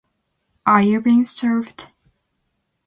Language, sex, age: English, female, 19-29